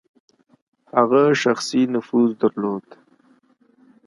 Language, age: Pashto, 30-39